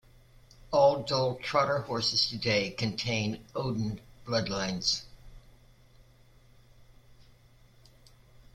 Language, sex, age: English, female, 70-79